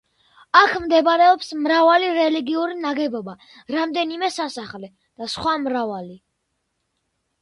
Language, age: Georgian, under 19